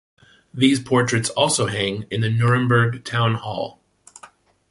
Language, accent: English, United States English